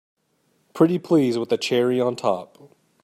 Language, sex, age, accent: English, male, 30-39, United States English